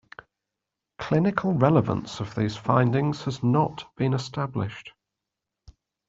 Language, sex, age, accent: English, male, 30-39, England English